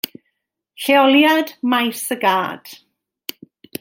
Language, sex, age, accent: Welsh, female, 60-69, Y Deyrnas Unedig Cymraeg